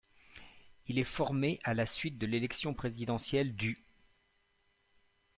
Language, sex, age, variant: French, male, 50-59, Français de métropole